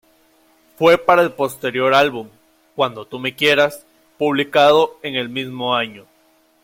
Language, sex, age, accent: Spanish, male, 19-29, México